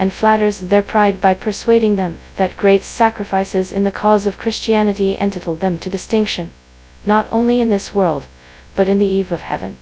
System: TTS, FastPitch